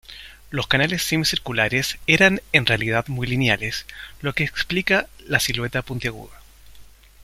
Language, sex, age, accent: Spanish, male, 40-49, Chileno: Chile, Cuyo